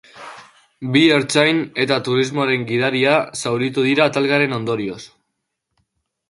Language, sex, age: Basque, male, under 19